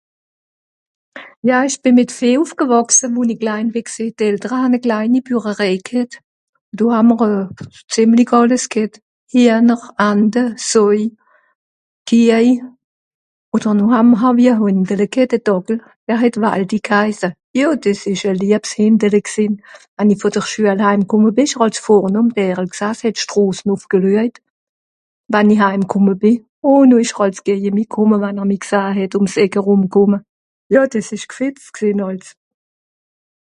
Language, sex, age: Swiss German, female, 70-79